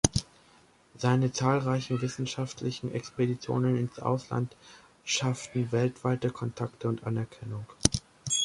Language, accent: German, Deutschland Deutsch